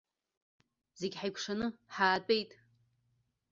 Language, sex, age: Abkhazian, female, 30-39